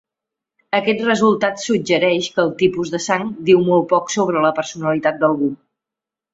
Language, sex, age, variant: Catalan, female, 40-49, Central